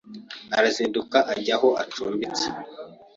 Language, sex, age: Kinyarwanda, male, 19-29